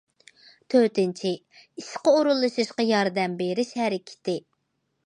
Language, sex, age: Uyghur, female, 19-29